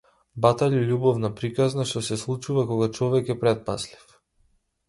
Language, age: Macedonian, 19-29